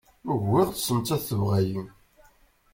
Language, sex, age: Kabyle, male, 19-29